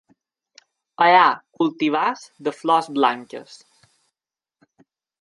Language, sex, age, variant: Catalan, male, 19-29, Balear